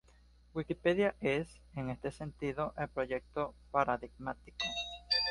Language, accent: Spanish, Caribe: Cuba, Venezuela, Puerto Rico, República Dominicana, Panamá, Colombia caribeña, México caribeño, Costa del golfo de México